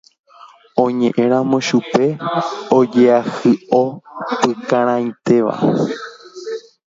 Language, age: Guarani, 19-29